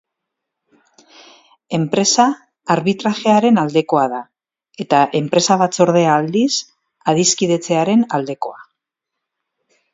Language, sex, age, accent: Basque, female, 50-59, Mendebalekoa (Araba, Bizkaia, Gipuzkoako mendebaleko herri batzuk)